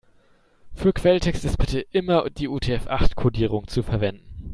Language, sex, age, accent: German, male, 19-29, Deutschland Deutsch